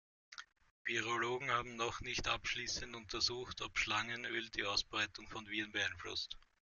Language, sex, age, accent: German, male, 30-39, Österreichisches Deutsch